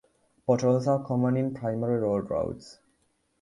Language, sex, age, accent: English, male, under 19, England English